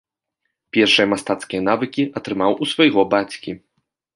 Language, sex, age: Belarusian, male, 19-29